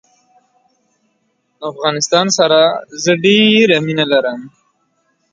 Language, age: English, 19-29